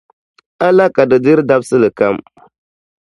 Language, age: Dagbani, 19-29